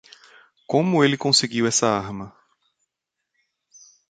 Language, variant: Portuguese, Portuguese (Brasil)